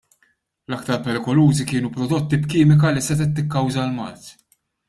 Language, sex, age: Maltese, male, 30-39